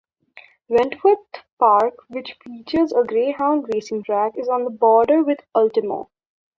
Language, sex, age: English, female, under 19